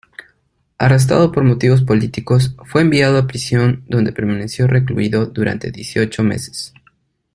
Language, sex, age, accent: Spanish, male, 30-39, Andino-Pacífico: Colombia, Perú, Ecuador, oeste de Bolivia y Venezuela andina